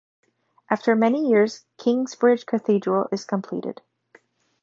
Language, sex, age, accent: English, female, 19-29, United States English